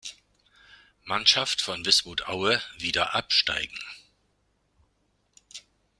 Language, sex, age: German, male, 60-69